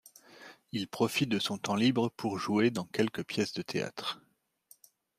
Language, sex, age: French, male, 30-39